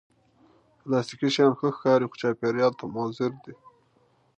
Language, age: Pashto, 30-39